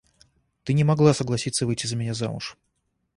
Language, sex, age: Russian, male, 30-39